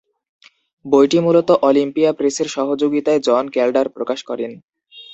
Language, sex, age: Bengali, male, 19-29